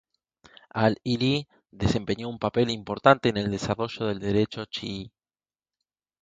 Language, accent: Spanish, Rioplatense: Argentina, Uruguay, este de Bolivia, Paraguay